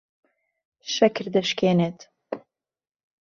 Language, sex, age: Central Kurdish, female, 19-29